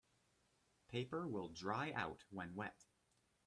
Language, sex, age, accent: English, male, 19-29, United States English